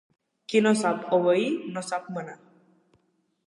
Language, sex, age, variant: Catalan, female, under 19, Balear